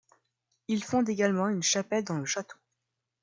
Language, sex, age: French, female, 19-29